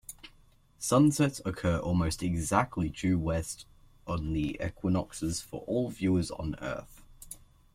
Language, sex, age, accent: English, male, under 19, Australian English